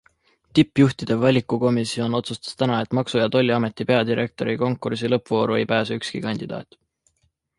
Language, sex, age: Estonian, male, 19-29